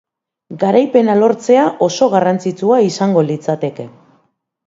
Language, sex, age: Basque, female, 50-59